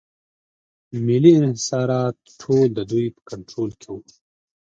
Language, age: Pashto, 30-39